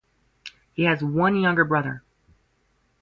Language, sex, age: English, female, 19-29